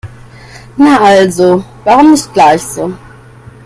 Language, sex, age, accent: German, female, 19-29, Deutschland Deutsch